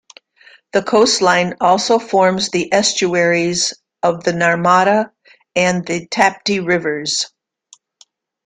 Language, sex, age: English, female, 70-79